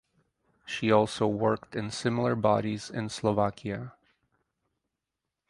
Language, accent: English, United States English